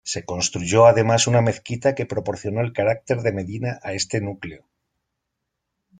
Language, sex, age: Spanish, male, 40-49